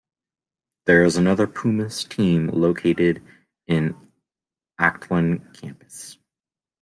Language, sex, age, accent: English, male, 19-29, United States English